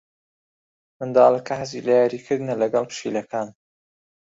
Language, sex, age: Central Kurdish, male, 30-39